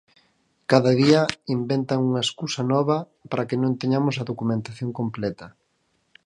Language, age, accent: Galician, 40-49, Normativo (estándar)